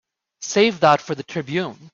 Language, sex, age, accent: English, male, 30-39, United States English